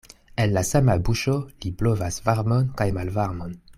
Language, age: Esperanto, 19-29